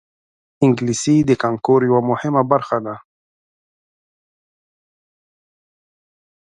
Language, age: Pashto, 30-39